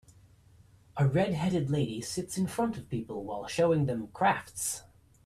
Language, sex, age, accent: English, male, 30-39, United States English